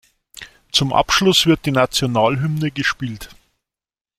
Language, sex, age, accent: German, male, 50-59, Deutschland Deutsch